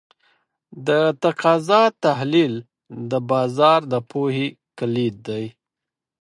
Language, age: Pashto, 30-39